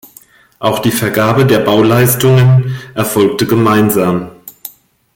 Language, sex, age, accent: German, female, 50-59, Deutschland Deutsch